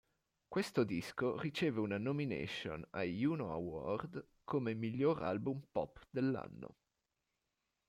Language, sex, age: Italian, male, 19-29